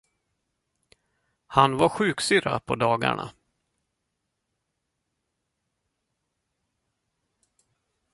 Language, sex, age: Swedish, male, 50-59